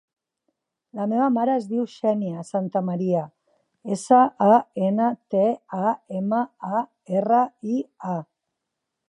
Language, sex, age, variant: Catalan, female, 40-49, Central